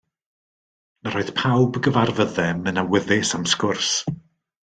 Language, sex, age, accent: Welsh, male, 30-39, Y Deyrnas Unedig Cymraeg